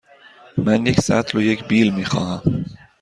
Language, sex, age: Persian, male, 30-39